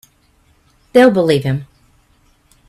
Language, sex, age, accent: English, female, 50-59, United States English